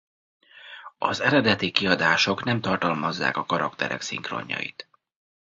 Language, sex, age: Hungarian, male, 30-39